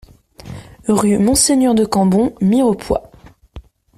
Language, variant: French, Français de métropole